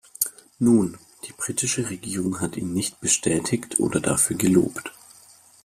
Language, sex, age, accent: German, male, 19-29, Deutschland Deutsch